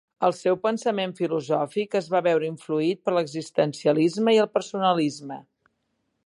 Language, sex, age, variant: Catalan, female, 50-59, Central